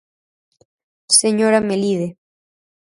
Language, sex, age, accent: Galician, female, under 19, Atlántico (seseo e gheada)